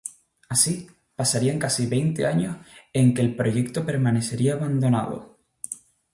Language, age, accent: Spanish, under 19, España: Islas Canarias